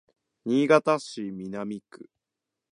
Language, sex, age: Japanese, male, 19-29